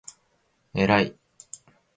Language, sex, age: Japanese, male, 19-29